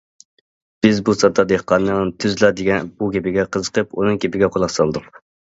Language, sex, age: Uyghur, male, 30-39